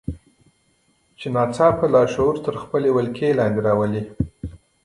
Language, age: Pashto, 30-39